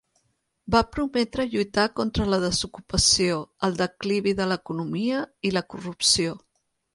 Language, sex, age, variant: Catalan, female, 40-49, Central